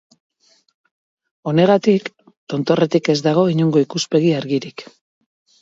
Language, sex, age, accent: Basque, female, 40-49, Mendebalekoa (Araba, Bizkaia, Gipuzkoako mendebaleko herri batzuk)